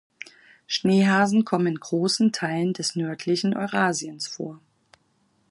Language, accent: German, Deutschland Deutsch